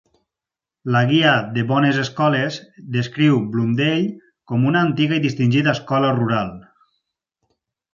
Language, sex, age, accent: Catalan, male, 30-39, valencià